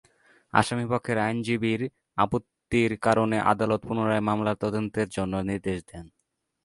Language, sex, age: Bengali, male, 19-29